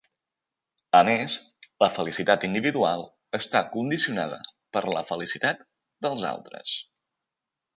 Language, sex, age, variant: Catalan, male, 19-29, Balear